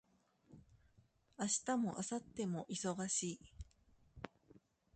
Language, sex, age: Japanese, female, 30-39